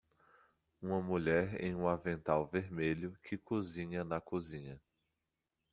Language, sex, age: Portuguese, male, 30-39